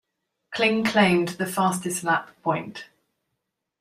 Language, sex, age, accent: English, female, 40-49, England English